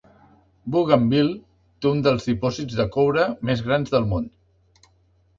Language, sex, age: Catalan, male, 50-59